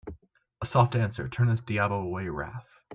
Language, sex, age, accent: English, male, under 19, United States English